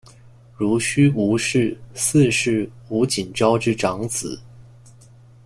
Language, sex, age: Chinese, male, 19-29